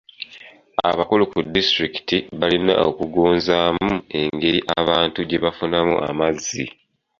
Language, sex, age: Ganda, male, 19-29